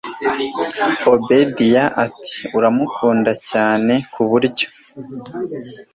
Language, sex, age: Kinyarwanda, male, 19-29